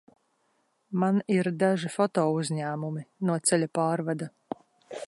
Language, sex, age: Latvian, female, 30-39